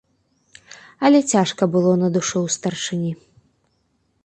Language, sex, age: Belarusian, female, 19-29